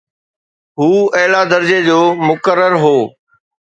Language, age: Sindhi, 40-49